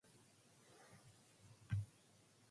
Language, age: English, 19-29